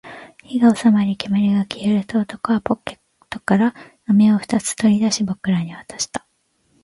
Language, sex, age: Japanese, female, 19-29